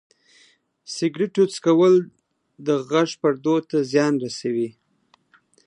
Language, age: Pashto, 40-49